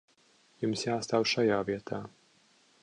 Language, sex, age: Latvian, male, 40-49